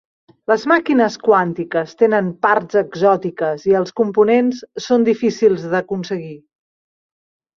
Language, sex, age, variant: Catalan, female, 50-59, Central